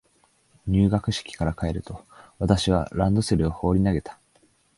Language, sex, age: Japanese, male, 19-29